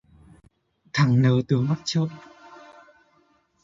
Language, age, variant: Vietnamese, 19-29, Hà Nội